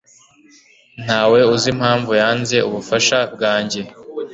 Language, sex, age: Kinyarwanda, male, 19-29